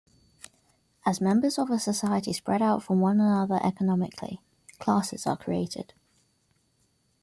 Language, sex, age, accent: English, female, 19-29, England English